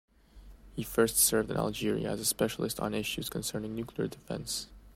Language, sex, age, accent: English, male, 19-29, United States English